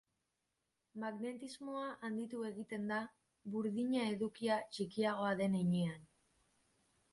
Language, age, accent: Basque, 19-29, Mendebalekoa (Araba, Bizkaia, Gipuzkoako mendebaleko herri batzuk)